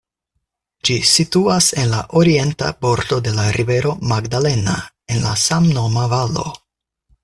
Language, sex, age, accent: Esperanto, male, 19-29, Internacia